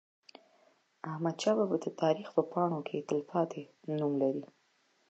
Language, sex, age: Pashto, female, 19-29